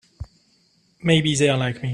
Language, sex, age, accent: English, male, 30-39, England English